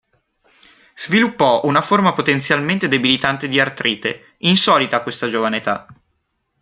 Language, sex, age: Italian, male, 19-29